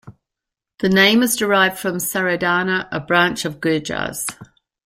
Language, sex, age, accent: English, female, 60-69, New Zealand English